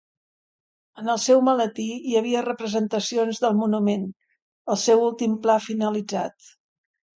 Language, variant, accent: Catalan, Central, central